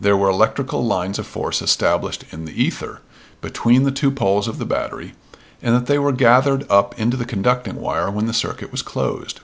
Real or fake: real